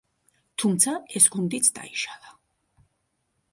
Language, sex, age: Georgian, female, 30-39